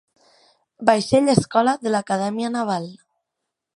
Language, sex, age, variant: Catalan, female, 19-29, Central